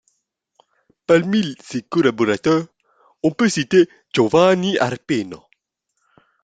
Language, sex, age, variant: French, male, under 19, Français de métropole